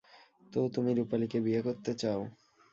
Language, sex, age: Bengali, male, 19-29